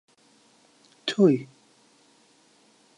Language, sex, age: Central Kurdish, male, 19-29